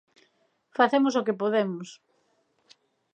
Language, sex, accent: Galician, female, Normativo (estándar)